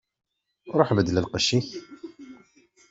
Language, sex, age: Kabyle, male, 50-59